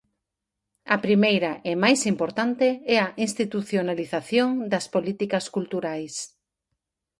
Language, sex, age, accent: Galician, female, 40-49, Normativo (estándar)